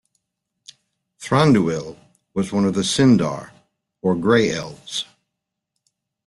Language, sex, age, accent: English, male, 60-69, United States English